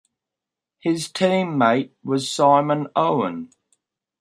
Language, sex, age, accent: English, male, 70-79, Australian English